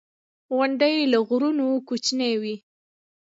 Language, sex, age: Pashto, female, 30-39